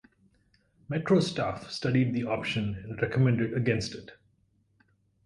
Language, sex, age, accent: English, male, 40-49, India and South Asia (India, Pakistan, Sri Lanka)